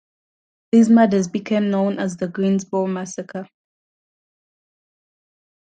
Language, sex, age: English, female, 19-29